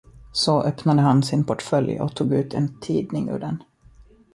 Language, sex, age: Swedish, male, 30-39